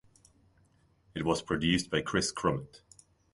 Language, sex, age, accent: English, male, 30-39, England English